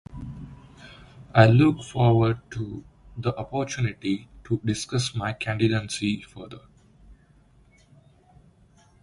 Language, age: English, 19-29